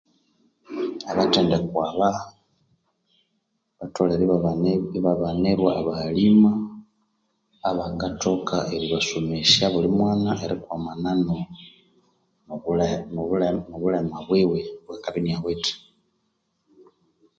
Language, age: Konzo, 19-29